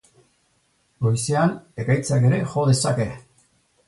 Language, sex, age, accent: Basque, male, 60-69, Erdialdekoa edo Nafarra (Gipuzkoa, Nafarroa)